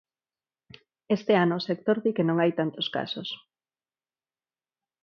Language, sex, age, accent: Galician, female, 30-39, Neofalante